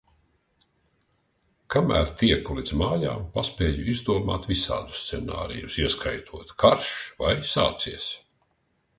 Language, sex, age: Latvian, male, 60-69